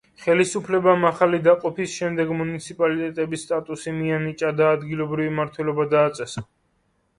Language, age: Georgian, 19-29